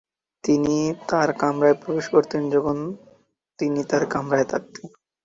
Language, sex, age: Bengali, male, 19-29